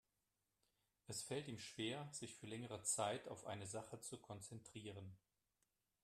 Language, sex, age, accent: German, male, 50-59, Deutschland Deutsch